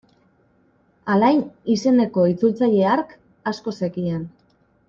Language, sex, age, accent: Basque, female, 30-39, Mendebalekoa (Araba, Bizkaia, Gipuzkoako mendebaleko herri batzuk)